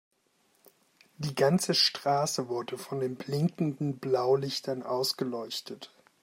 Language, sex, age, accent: German, male, 19-29, Deutschland Deutsch